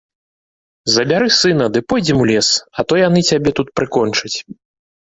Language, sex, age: Belarusian, male, 30-39